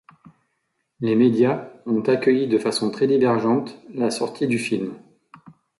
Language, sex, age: French, male, 40-49